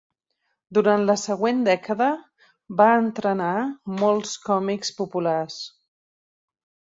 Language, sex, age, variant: Catalan, female, 50-59, Central